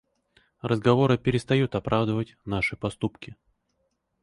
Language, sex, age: Russian, male, 30-39